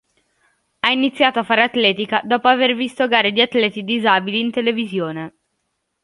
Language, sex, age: Italian, female, under 19